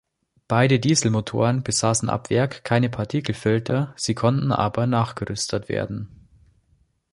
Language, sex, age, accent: German, male, under 19, Deutschland Deutsch